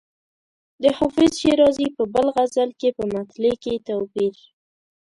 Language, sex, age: Pashto, female, 19-29